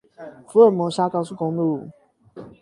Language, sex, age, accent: Chinese, male, 30-39, 出生地：桃園市